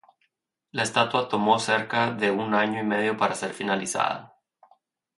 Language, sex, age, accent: Spanish, male, 30-39, México